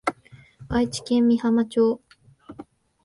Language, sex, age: Japanese, female, 19-29